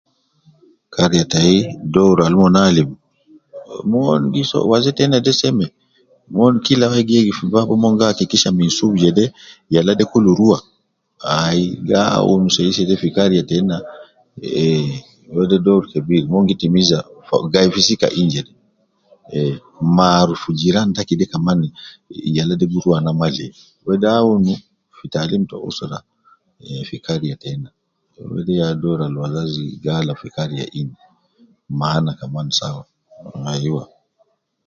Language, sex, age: Nubi, male, 50-59